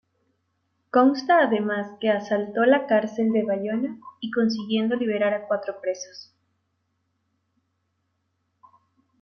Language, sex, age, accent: Spanish, female, 19-29, Andino-Pacífico: Colombia, Perú, Ecuador, oeste de Bolivia y Venezuela andina